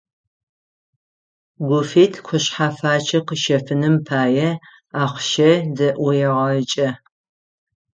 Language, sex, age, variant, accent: Adyghe, female, 50-59, Адыгабзэ (Кирил, пстэумэ зэдыряе), Кıэмгуй (Çemguy)